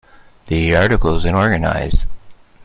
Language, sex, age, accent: English, male, 50-59, Canadian English